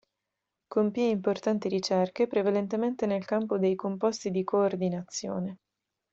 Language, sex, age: Italian, female, 19-29